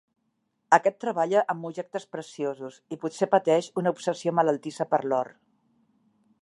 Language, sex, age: Catalan, female, 60-69